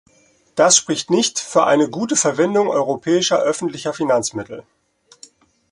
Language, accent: German, Deutschland Deutsch